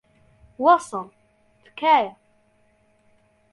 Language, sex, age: Central Kurdish, male, 40-49